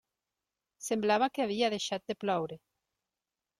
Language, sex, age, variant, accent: Catalan, female, 40-49, Nord-Occidental, Tortosí